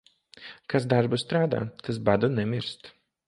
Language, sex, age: Latvian, male, 19-29